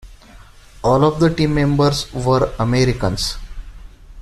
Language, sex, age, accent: English, male, 19-29, India and South Asia (India, Pakistan, Sri Lanka)